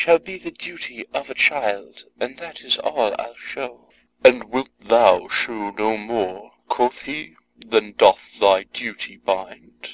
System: none